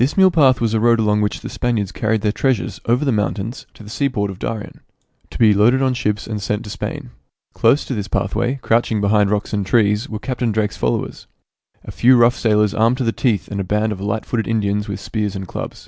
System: none